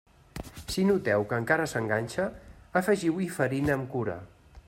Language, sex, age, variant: Catalan, male, 50-59, Central